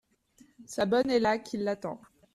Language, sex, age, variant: French, female, 19-29, Français de métropole